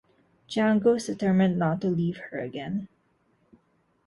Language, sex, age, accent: English, female, 19-29, Filipino